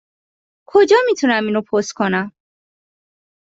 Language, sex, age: Persian, female, 30-39